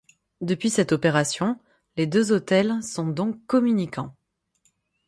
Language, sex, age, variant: French, female, 30-39, Français de métropole